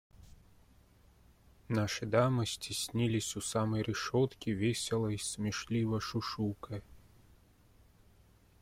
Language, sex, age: Russian, male, 30-39